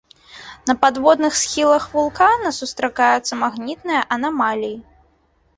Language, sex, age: Belarusian, female, under 19